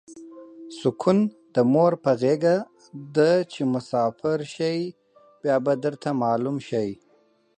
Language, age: Pashto, 30-39